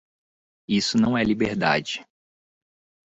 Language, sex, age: Portuguese, male, 19-29